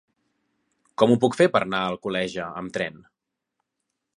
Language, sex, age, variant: Catalan, male, 30-39, Central